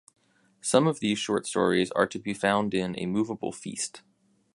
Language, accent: English, United States English